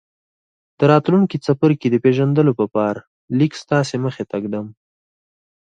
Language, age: Pashto, 19-29